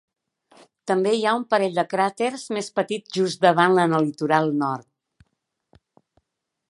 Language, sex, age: Catalan, female, 40-49